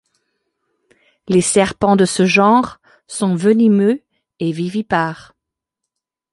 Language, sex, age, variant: French, female, 50-59, Français de métropole